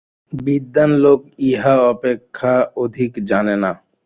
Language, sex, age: Bengali, male, 19-29